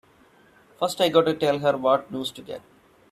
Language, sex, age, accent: English, male, 19-29, India and South Asia (India, Pakistan, Sri Lanka)